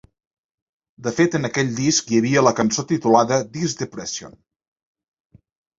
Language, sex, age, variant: Catalan, male, 19-29, Central